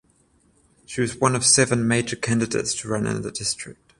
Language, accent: English, United States English; Australian English; England English; New Zealand English; Welsh English